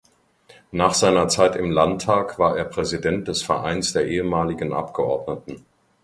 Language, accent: German, Deutschland Deutsch